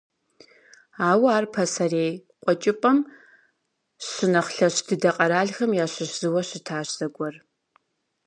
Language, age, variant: Kabardian, 19-29, Адыгэбзэ (Къэбэрдей, Кирил, псоми зэдай)